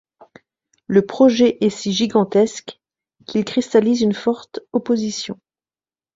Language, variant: French, Français de métropole